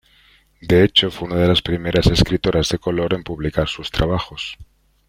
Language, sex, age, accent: Spanish, male, 40-49, España: Centro-Sur peninsular (Madrid, Toledo, Castilla-La Mancha)